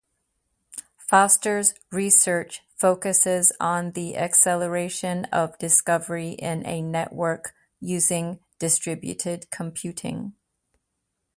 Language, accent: English, midwest